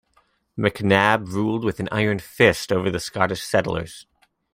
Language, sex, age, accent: English, male, 30-39, United States English